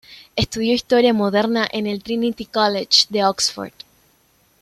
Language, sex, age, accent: Spanish, female, 19-29, Rioplatense: Argentina, Uruguay, este de Bolivia, Paraguay